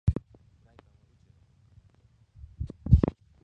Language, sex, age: Japanese, male, 19-29